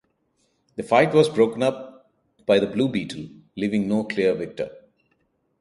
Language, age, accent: English, 30-39, India and South Asia (India, Pakistan, Sri Lanka)